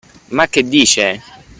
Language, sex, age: Italian, male, 19-29